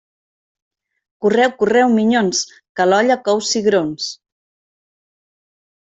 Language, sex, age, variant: Catalan, female, 30-39, Central